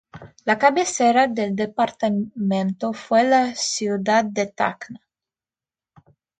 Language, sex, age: Spanish, female, 19-29